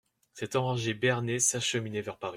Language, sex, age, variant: French, male, under 19, Français de métropole